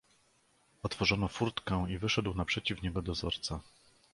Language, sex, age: Polish, male, 40-49